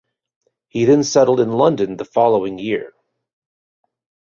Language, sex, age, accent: English, male, 40-49, United States English